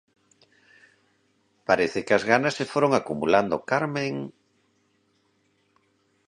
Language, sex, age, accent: Galician, male, 50-59, Normativo (estándar)